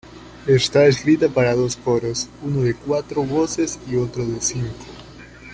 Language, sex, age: Spanish, male, 19-29